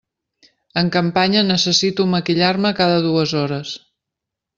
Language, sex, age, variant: Catalan, female, 50-59, Central